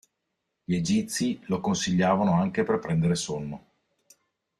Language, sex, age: Italian, male, 40-49